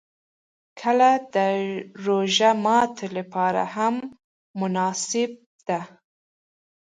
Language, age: Pashto, 19-29